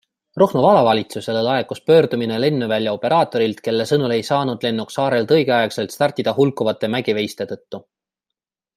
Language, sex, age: Estonian, male, 30-39